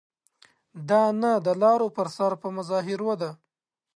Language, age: Pashto, 19-29